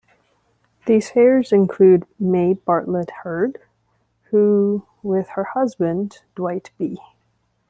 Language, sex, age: English, female, 30-39